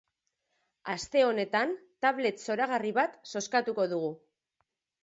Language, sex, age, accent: Basque, female, 40-49, Mendebalekoa (Araba, Bizkaia, Gipuzkoako mendebaleko herri batzuk)